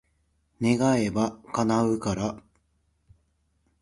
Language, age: Japanese, 30-39